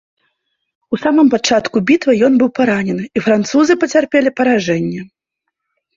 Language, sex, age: Belarusian, female, 30-39